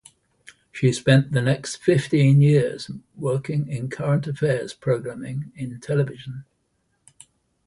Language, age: English, 80-89